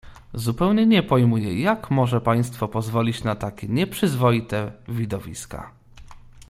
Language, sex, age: Polish, male, 30-39